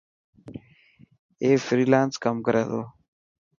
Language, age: Dhatki, 19-29